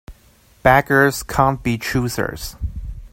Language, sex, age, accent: English, male, 19-29, United States English